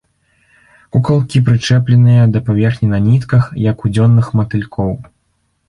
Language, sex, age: Belarusian, male, under 19